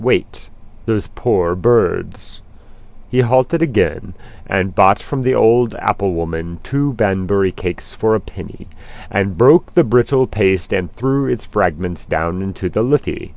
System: none